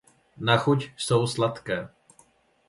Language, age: Czech, 30-39